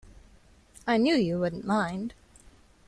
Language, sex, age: English, female, 19-29